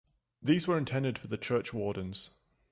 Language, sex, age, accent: English, male, 19-29, England English